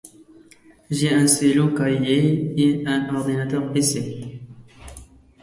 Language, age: English, 19-29